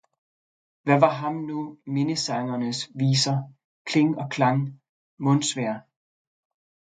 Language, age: Danish, 30-39